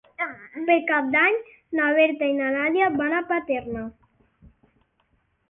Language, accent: Catalan, valencià